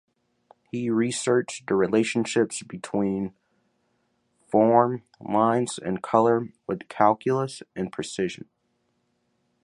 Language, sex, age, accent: English, male, under 19, United States English